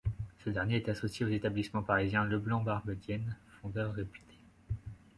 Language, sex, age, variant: French, male, 19-29, Français de métropole